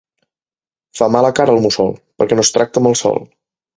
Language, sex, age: Catalan, male, 19-29